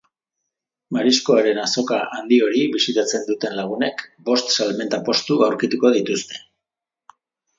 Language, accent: Basque, Mendebalekoa (Araba, Bizkaia, Gipuzkoako mendebaleko herri batzuk)